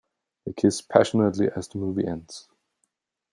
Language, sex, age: English, male, 19-29